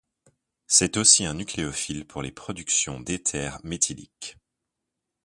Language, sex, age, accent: French, male, 30-39, Français de Belgique